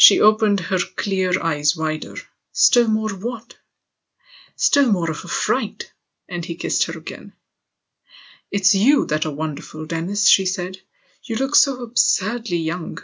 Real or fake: real